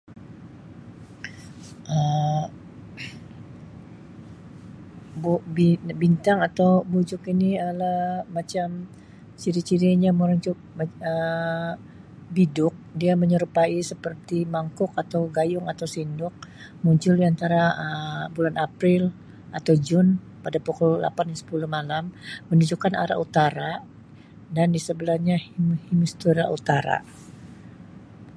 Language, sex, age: Sabah Malay, female, 50-59